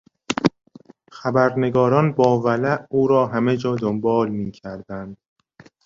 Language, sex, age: Persian, male, 19-29